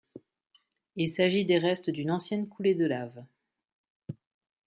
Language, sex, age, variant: French, female, 40-49, Français de métropole